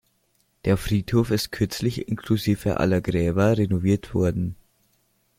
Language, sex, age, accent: German, male, 90+, Österreichisches Deutsch